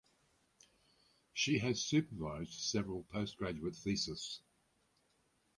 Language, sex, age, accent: English, male, 70-79, Australian English